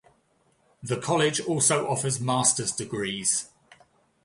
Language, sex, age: English, male, 40-49